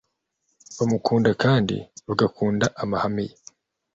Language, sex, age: Kinyarwanda, male, 19-29